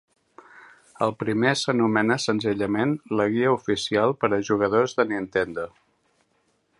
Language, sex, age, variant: Catalan, male, 60-69, Central